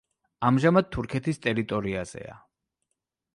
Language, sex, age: Georgian, male, 40-49